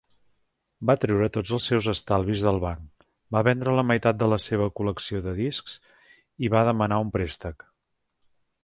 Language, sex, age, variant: Catalan, male, 50-59, Central